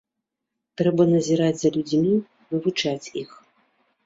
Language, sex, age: Belarusian, female, 40-49